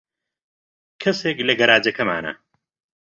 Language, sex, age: Central Kurdish, male, 50-59